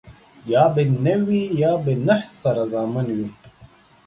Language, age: Pashto, 30-39